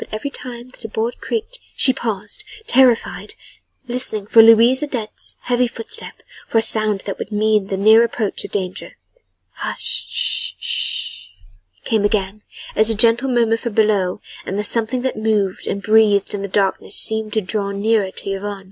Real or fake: real